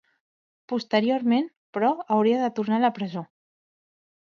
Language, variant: Catalan, Central